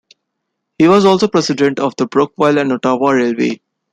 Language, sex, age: English, male, 19-29